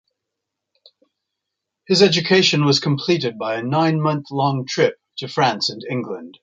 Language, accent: English, England English